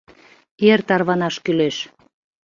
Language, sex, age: Mari, female, 40-49